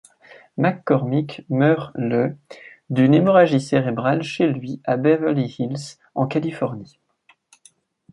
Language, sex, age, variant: French, male, 19-29, Français de métropole